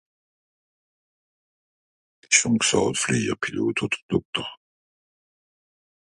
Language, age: Swiss German, 70-79